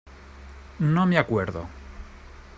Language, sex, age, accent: Spanish, male, 30-39, España: Norte peninsular (Asturias, Castilla y León, Cantabria, País Vasco, Navarra, Aragón, La Rioja, Guadalajara, Cuenca)